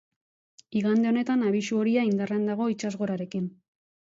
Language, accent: Basque, Erdialdekoa edo Nafarra (Gipuzkoa, Nafarroa)